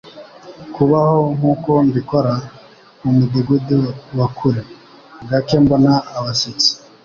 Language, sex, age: Kinyarwanda, male, 19-29